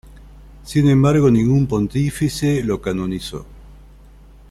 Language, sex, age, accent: Spanish, male, 40-49, Rioplatense: Argentina, Uruguay, este de Bolivia, Paraguay